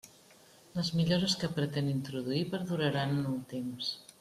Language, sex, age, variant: Catalan, female, 50-59, Central